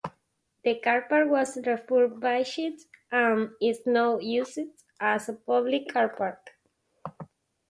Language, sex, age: English, male, 19-29